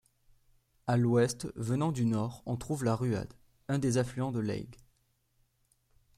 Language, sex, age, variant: French, male, under 19, Français de métropole